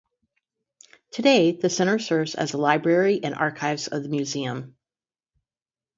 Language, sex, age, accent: English, female, 50-59, United States English; Midwestern